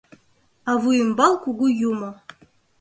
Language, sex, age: Mari, female, 19-29